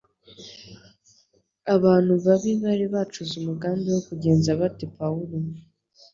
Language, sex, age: Kinyarwanda, female, 19-29